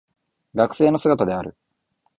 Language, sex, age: Japanese, male, 19-29